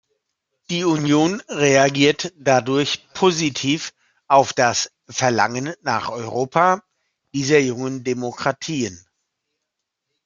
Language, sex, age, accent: German, male, 50-59, Deutschland Deutsch